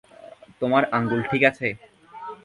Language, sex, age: Bengali, male, 19-29